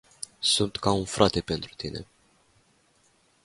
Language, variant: Romanian, Romanian-Romania